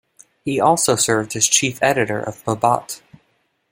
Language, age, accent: English, under 19, United States English